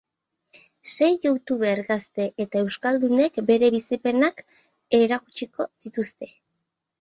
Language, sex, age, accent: Basque, female, 19-29, Nafar-lapurtarra edo Zuberotarra (Lapurdi, Nafarroa Beherea, Zuberoa)